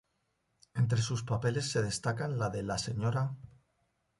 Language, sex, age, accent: Spanish, male, 40-49, España: Centro-Sur peninsular (Madrid, Toledo, Castilla-La Mancha)